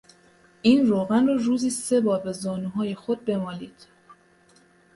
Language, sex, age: Persian, female, 19-29